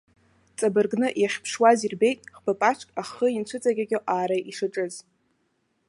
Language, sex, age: Abkhazian, female, 19-29